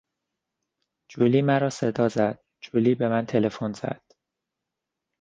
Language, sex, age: Persian, male, 30-39